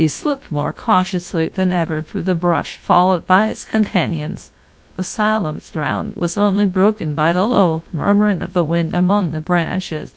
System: TTS, GlowTTS